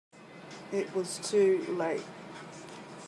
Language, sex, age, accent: English, female, 40-49, Australian English